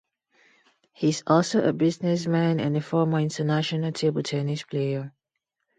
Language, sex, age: English, female, 19-29